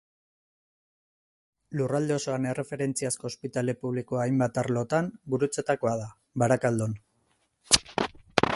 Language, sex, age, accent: Basque, male, 30-39, Erdialdekoa edo Nafarra (Gipuzkoa, Nafarroa)